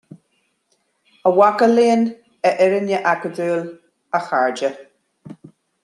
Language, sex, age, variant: Irish, male, 50-59, Gaeilge Uladh